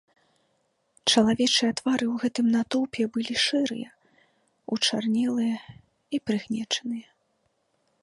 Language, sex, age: Belarusian, female, 19-29